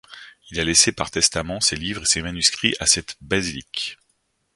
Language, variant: French, Français de métropole